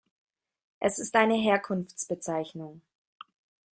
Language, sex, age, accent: German, female, 19-29, Deutschland Deutsch